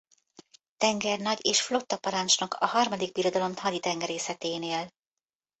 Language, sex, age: Hungarian, female, 50-59